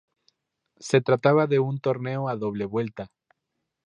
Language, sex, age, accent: Spanish, male, 19-29, México